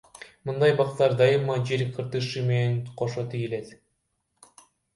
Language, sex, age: Kyrgyz, male, under 19